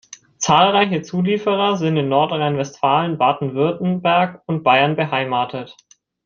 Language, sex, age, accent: German, male, 19-29, Deutschland Deutsch